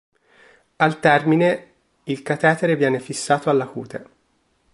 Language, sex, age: Italian, male, 19-29